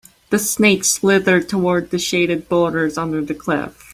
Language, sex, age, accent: English, female, 19-29, Canadian English